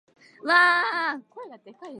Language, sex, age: Japanese, female, 19-29